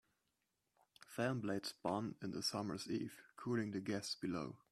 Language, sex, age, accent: English, male, 19-29, England English